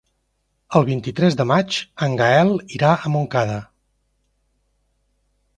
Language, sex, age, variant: Catalan, male, 50-59, Central